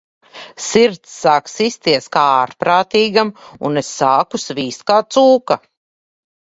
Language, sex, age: Latvian, female, 40-49